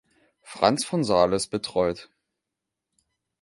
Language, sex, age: German, male, 19-29